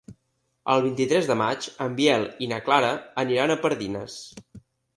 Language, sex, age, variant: Catalan, male, 30-39, Septentrional